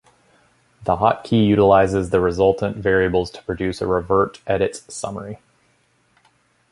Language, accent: English, United States English